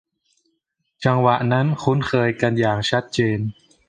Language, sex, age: Thai, male, 19-29